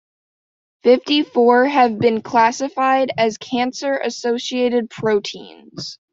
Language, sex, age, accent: English, female, under 19, United States English